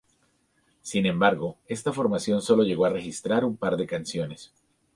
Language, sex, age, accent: Spanish, male, 40-49, Andino-Pacífico: Colombia, Perú, Ecuador, oeste de Bolivia y Venezuela andina